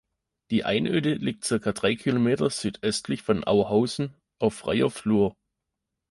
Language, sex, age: German, male, 30-39